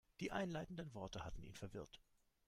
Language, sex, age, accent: German, male, 30-39, Deutschland Deutsch